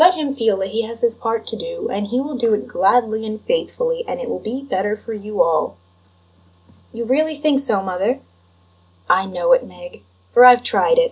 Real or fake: real